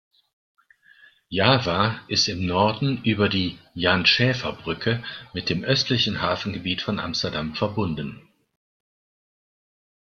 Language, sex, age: German, male, 60-69